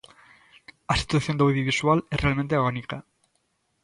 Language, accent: Galician, Atlántico (seseo e gheada)